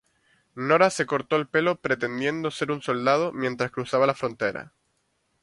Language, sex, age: Spanish, male, 19-29